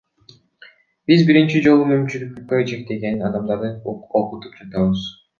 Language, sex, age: Kyrgyz, male, 19-29